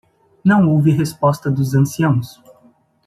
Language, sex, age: Portuguese, male, 30-39